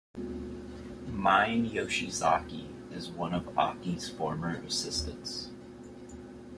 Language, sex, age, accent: English, male, 19-29, United States English